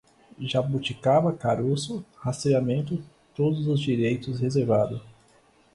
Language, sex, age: Portuguese, male, 40-49